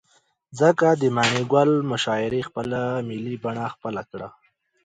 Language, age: Pashto, 19-29